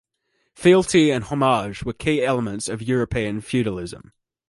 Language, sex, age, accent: English, male, 19-29, Australian English